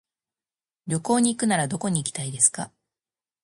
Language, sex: Japanese, female